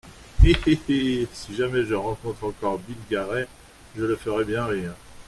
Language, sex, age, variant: French, male, 40-49, Français de métropole